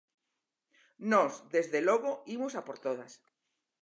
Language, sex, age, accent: Galician, female, 60-69, Normativo (estándar)